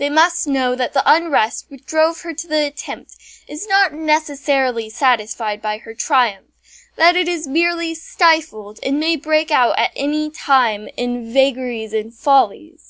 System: none